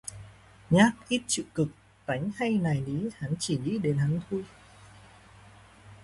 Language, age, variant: Vietnamese, 19-29, Hà Nội